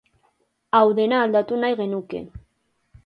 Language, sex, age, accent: Basque, female, 19-29, Erdialdekoa edo Nafarra (Gipuzkoa, Nafarroa)